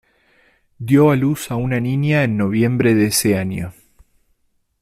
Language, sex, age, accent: Spanish, male, 30-39, Rioplatense: Argentina, Uruguay, este de Bolivia, Paraguay